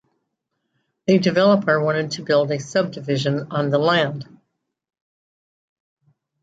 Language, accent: English, United States English